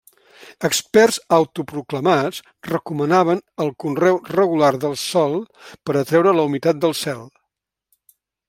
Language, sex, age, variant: Catalan, male, 70-79, Central